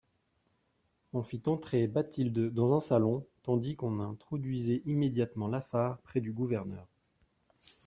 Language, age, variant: French, 30-39, Français de métropole